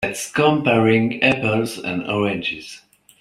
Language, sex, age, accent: English, male, 30-39, Canadian English